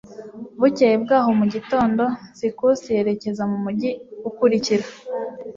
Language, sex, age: Kinyarwanda, female, 19-29